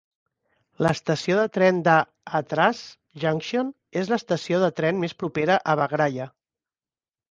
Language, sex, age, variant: Catalan, male, 50-59, Central